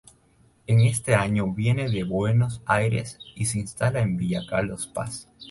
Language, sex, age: Spanish, male, 19-29